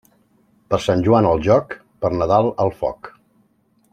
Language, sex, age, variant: Catalan, male, 40-49, Central